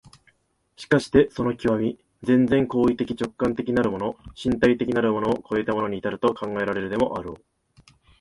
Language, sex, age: Japanese, male, 19-29